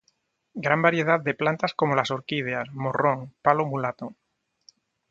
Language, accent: Spanish, España: Sur peninsular (Andalucia, Extremadura, Murcia)